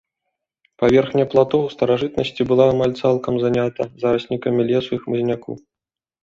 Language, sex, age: Belarusian, male, 30-39